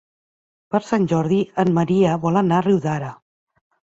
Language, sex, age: Catalan, female, 40-49